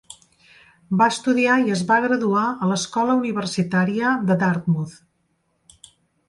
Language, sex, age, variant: Catalan, female, 50-59, Central